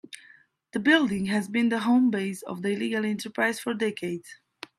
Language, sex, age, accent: English, female, 30-39, United States English